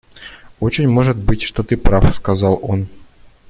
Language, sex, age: Russian, male, 30-39